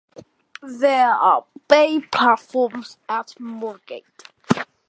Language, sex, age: English, male, under 19